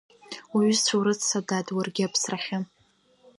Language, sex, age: Abkhazian, female, under 19